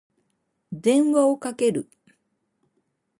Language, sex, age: Japanese, female, 60-69